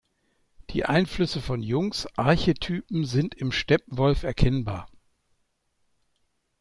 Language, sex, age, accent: German, male, 60-69, Deutschland Deutsch